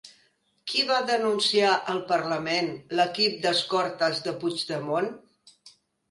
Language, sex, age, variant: Catalan, female, 60-69, Central